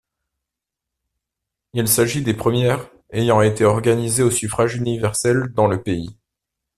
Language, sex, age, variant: French, male, 30-39, Français de métropole